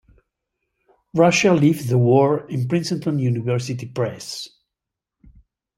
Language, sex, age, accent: Spanish, male, 60-69, España: Norte peninsular (Asturias, Castilla y León, Cantabria, País Vasco, Navarra, Aragón, La Rioja, Guadalajara, Cuenca)